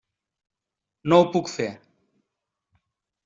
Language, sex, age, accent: Catalan, male, 40-49, valencià